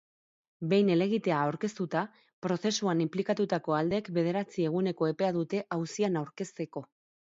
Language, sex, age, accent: Basque, female, 40-49, Mendebalekoa (Araba, Bizkaia, Gipuzkoako mendebaleko herri batzuk)